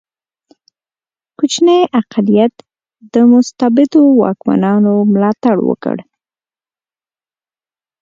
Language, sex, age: Pashto, female, 19-29